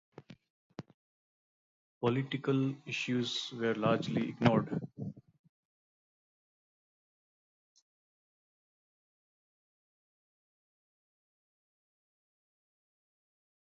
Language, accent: English, India and South Asia (India, Pakistan, Sri Lanka)